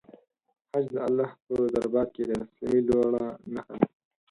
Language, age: Pashto, 19-29